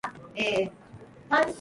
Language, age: English, 30-39